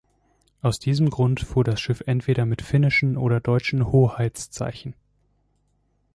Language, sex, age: German, male, 19-29